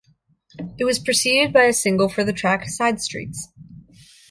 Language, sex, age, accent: English, female, 19-29, United States English